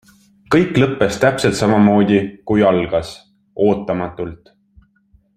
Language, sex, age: Estonian, male, 19-29